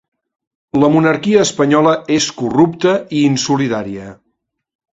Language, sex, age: Catalan, male, 50-59